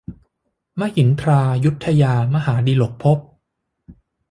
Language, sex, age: Thai, male, 19-29